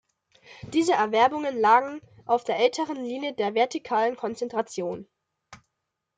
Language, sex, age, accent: German, female, under 19, Deutschland Deutsch